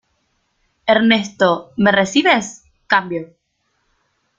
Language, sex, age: Spanish, female, 30-39